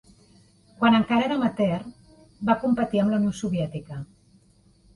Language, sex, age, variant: Catalan, female, 40-49, Central